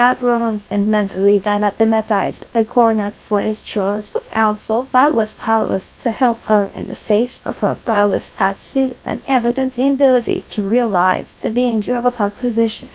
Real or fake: fake